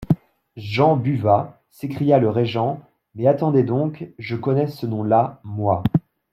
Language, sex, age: French, male, 19-29